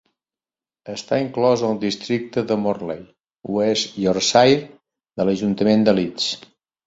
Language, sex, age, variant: Catalan, male, 60-69, Central